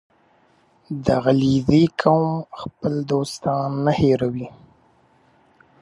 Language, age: Pashto, 19-29